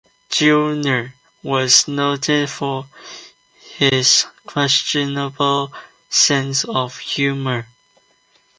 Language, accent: English, United States English